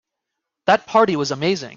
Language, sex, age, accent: English, male, 30-39, United States English